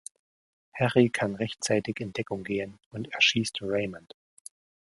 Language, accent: German, Deutschland Deutsch